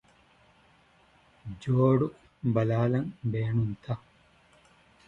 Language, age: Divehi, 60-69